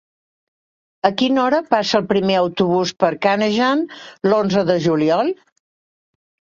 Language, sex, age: Catalan, female, 60-69